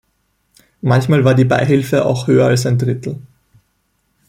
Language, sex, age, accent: German, male, 30-39, Österreichisches Deutsch